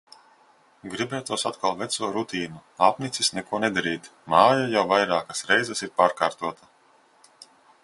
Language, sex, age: Latvian, male, 30-39